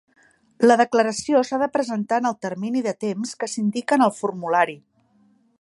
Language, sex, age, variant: Catalan, female, 50-59, Central